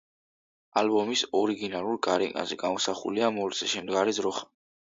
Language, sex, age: Georgian, male, 19-29